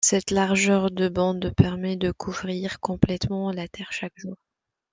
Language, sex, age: French, female, 19-29